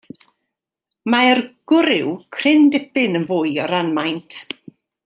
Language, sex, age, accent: Welsh, female, 60-69, Y Deyrnas Unedig Cymraeg